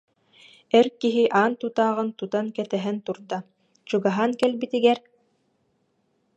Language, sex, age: Yakut, female, 19-29